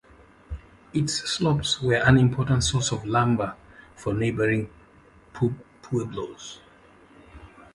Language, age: English, 50-59